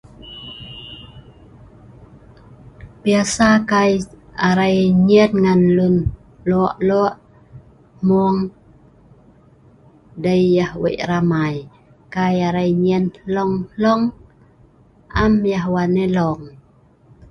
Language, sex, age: Sa'ban, female, 50-59